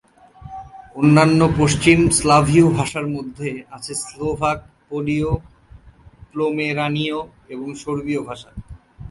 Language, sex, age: Bengali, male, 30-39